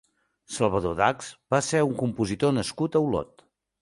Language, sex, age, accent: Catalan, male, 50-59, Girona